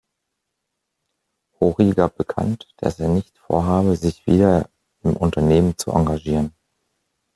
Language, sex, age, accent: German, male, 40-49, Deutschland Deutsch